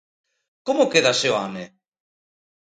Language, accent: Galician, Oriental (común en zona oriental)